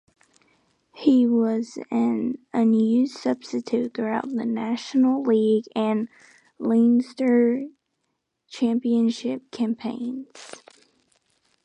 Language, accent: English, United States English